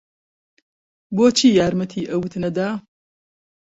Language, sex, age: Central Kurdish, female, 50-59